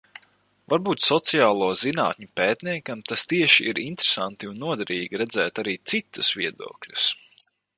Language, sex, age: Latvian, male, 19-29